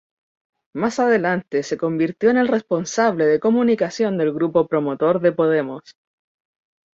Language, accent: Spanish, Chileno: Chile, Cuyo